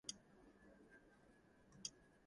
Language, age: English, 19-29